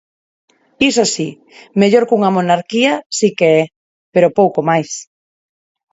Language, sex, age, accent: Galician, female, 40-49, Neofalante